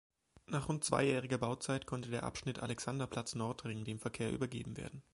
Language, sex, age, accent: German, male, 30-39, Deutschland Deutsch